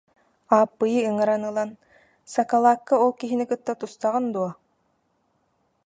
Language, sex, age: Yakut, female, 19-29